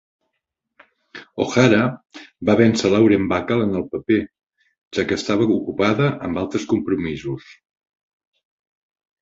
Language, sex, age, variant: Catalan, male, 60-69, Central